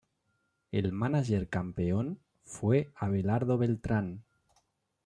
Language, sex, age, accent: Spanish, male, 40-49, España: Norte peninsular (Asturias, Castilla y León, Cantabria, País Vasco, Navarra, Aragón, La Rioja, Guadalajara, Cuenca)